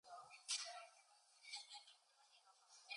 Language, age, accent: English, 19-29, United States English